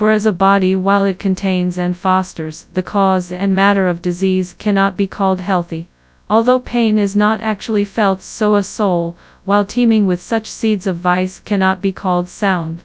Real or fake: fake